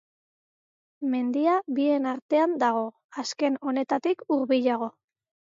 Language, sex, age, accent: Basque, female, 40-49, Mendebalekoa (Araba, Bizkaia, Gipuzkoako mendebaleko herri batzuk)